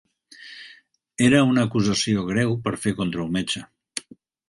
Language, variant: Catalan, Central